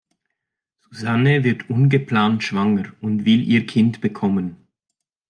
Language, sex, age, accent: German, male, 30-39, Schweizerdeutsch